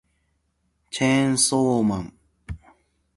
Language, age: Japanese, 30-39